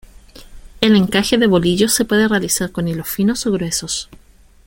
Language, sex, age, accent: Spanish, female, 19-29, Chileno: Chile, Cuyo